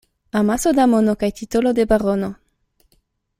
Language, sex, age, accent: Esperanto, female, 19-29, Internacia